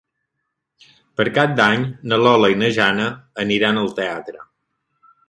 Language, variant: Catalan, Balear